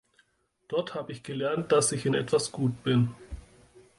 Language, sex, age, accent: German, male, 30-39, Deutschland Deutsch